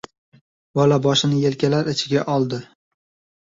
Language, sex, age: Uzbek, male, 19-29